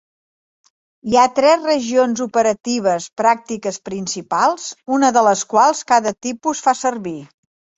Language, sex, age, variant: Catalan, female, 60-69, Central